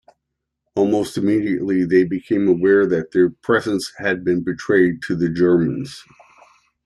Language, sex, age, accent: English, male, 50-59, United States English